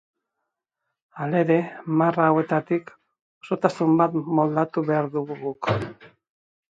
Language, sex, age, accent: Basque, female, 40-49, Mendebalekoa (Araba, Bizkaia, Gipuzkoako mendebaleko herri batzuk)